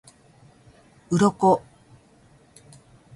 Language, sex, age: Japanese, female, 60-69